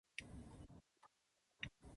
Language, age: Japanese, 19-29